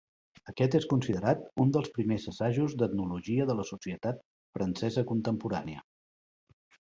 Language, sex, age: Catalan, male, 50-59